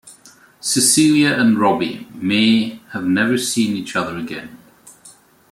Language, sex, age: English, male, 40-49